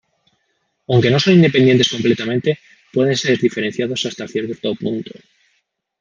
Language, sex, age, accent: Spanish, male, 19-29, España: Centro-Sur peninsular (Madrid, Toledo, Castilla-La Mancha)